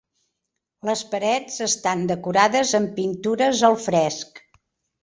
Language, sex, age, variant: Catalan, female, 70-79, Central